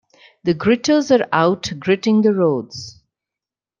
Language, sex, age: English, female, under 19